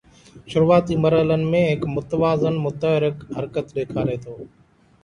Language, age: Sindhi, under 19